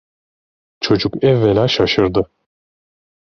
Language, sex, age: Turkish, male, 30-39